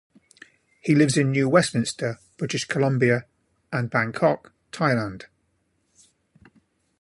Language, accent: English, England English